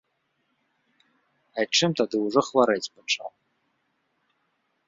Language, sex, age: Belarusian, male, 19-29